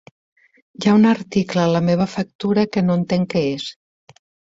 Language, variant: Catalan, Septentrional